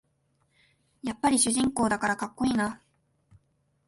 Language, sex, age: Japanese, female, 19-29